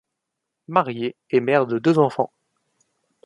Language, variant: French, Français de métropole